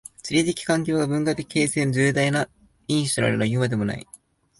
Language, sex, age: Japanese, male, 19-29